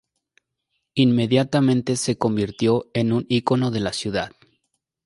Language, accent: Spanish, México